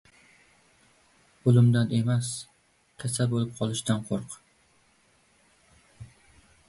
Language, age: Uzbek, 19-29